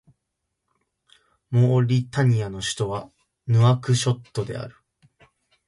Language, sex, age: Japanese, male, under 19